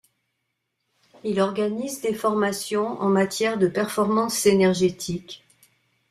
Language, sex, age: French, female, 60-69